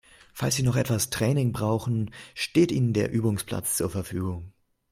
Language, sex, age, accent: German, male, 19-29, Deutschland Deutsch